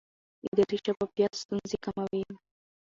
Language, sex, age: Pashto, female, 19-29